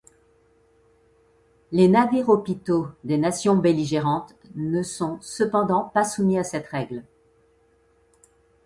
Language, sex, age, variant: French, female, 50-59, Français de métropole